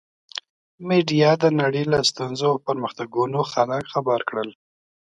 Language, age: Pashto, 19-29